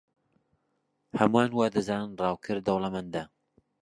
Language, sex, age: Central Kurdish, male, 30-39